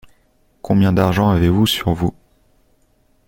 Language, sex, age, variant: French, male, 19-29, Français de métropole